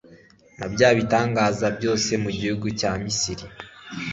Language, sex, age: Kinyarwanda, male, 19-29